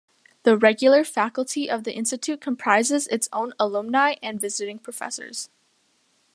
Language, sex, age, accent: English, female, under 19, United States English